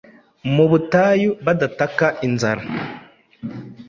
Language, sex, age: Kinyarwanda, male, 19-29